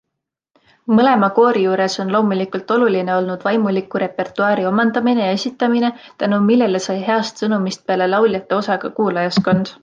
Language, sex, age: Estonian, female, 19-29